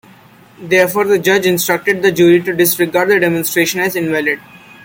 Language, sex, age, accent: English, male, 19-29, India and South Asia (India, Pakistan, Sri Lanka)